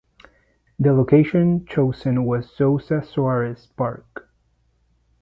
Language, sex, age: English, male, 30-39